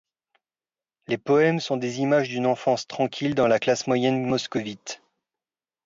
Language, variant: French, Français de métropole